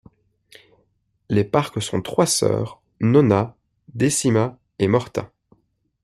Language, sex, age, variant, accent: French, male, 19-29, Français d'Europe, Français de Belgique